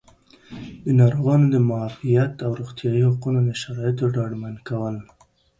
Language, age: Pashto, 19-29